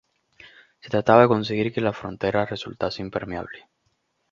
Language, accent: Spanish, Caribe: Cuba, Venezuela, Puerto Rico, República Dominicana, Panamá, Colombia caribeña, México caribeño, Costa del golfo de México